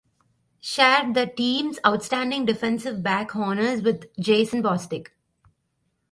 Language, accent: English, India and South Asia (India, Pakistan, Sri Lanka)